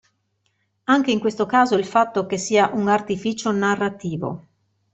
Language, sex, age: Italian, female, 40-49